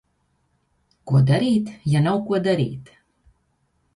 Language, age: Latvian, 30-39